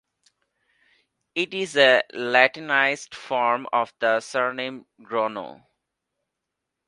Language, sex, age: English, male, 19-29